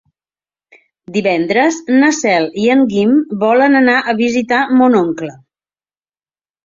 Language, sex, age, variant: Catalan, female, 50-59, Central